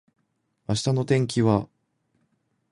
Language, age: Japanese, 19-29